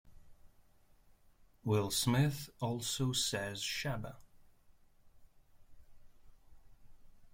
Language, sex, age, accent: English, male, 30-39, England English